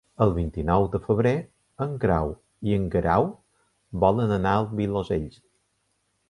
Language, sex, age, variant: Catalan, male, 50-59, Balear